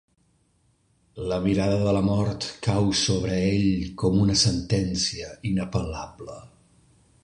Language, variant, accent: Catalan, Central, central